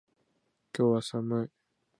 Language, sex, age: Japanese, male, 19-29